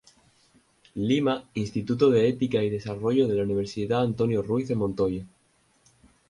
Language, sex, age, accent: Spanish, male, 19-29, España: Islas Canarias